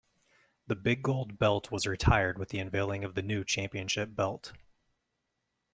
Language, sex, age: English, male, 30-39